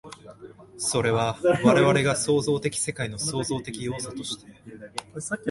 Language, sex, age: Japanese, male, 19-29